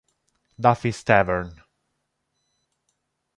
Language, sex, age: Italian, male, 30-39